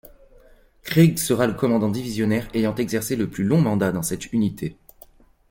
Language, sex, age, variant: French, male, 30-39, Français de métropole